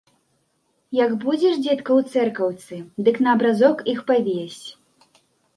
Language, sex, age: Belarusian, female, 19-29